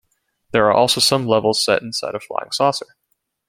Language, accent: English, United States English